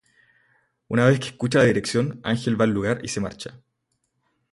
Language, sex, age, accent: Spanish, male, 19-29, Chileno: Chile, Cuyo